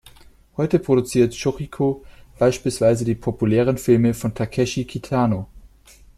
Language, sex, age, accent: German, male, 19-29, Deutschland Deutsch